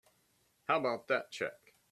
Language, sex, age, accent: English, male, 70-79, United States English